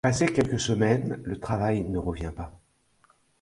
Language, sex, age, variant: French, male, 60-69, Français de métropole